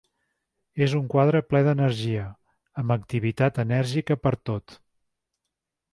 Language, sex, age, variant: Catalan, male, 50-59, Central